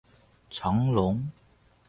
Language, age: Chinese, 30-39